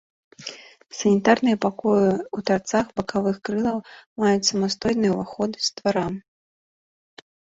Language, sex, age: Belarusian, female, 30-39